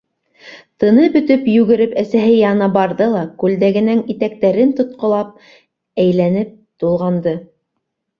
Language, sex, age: Bashkir, female, 30-39